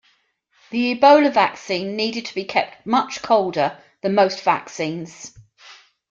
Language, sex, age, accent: English, female, 50-59, England English